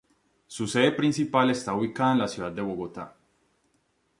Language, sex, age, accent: Spanish, male, 19-29, Andino-Pacífico: Colombia, Perú, Ecuador, oeste de Bolivia y Venezuela andina